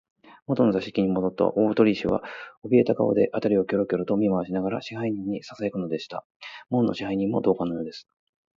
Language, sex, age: Japanese, male, 40-49